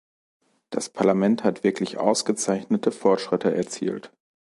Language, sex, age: German, male, 40-49